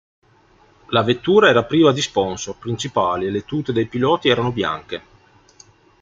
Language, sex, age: Italian, male, 50-59